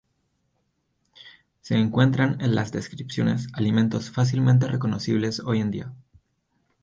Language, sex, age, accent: Spanish, male, 19-29, Chileno: Chile, Cuyo